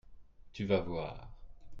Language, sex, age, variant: French, male, 30-39, Français de métropole